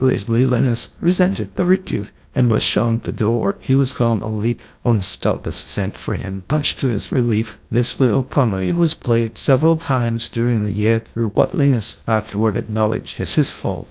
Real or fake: fake